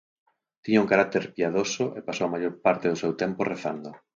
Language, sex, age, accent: Galician, male, 40-49, Central (gheada); Normativo (estándar)